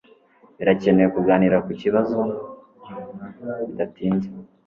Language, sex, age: Kinyarwanda, male, 19-29